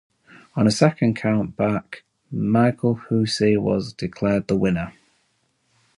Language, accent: English, England English